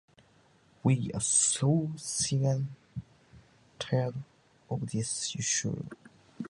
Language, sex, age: Japanese, male, 19-29